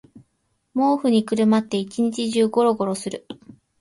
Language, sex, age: Japanese, female, 19-29